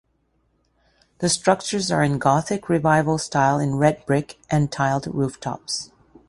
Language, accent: English, Canadian English